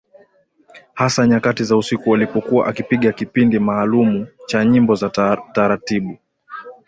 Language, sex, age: Swahili, male, 19-29